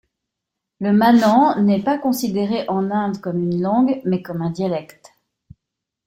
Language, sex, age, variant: French, female, 50-59, Français de métropole